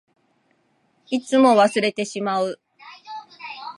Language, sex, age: Japanese, female, 50-59